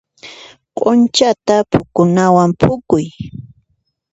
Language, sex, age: Puno Quechua, female, 40-49